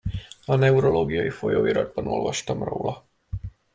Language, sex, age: Hungarian, male, 19-29